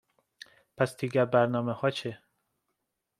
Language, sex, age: Persian, male, 19-29